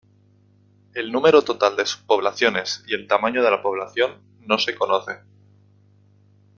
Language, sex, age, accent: Spanish, male, 19-29, España: Norte peninsular (Asturias, Castilla y León, Cantabria, País Vasco, Navarra, Aragón, La Rioja, Guadalajara, Cuenca)